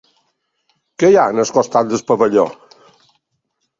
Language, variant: Catalan, Balear